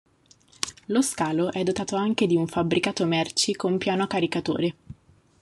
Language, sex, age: Italian, female, 30-39